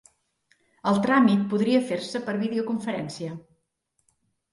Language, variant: Catalan, Central